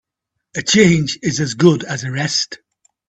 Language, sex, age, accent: English, male, 50-59, England English